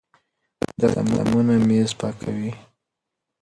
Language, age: Pashto, under 19